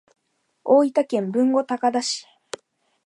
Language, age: Japanese, 19-29